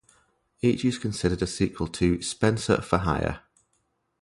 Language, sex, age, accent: English, male, 30-39, England English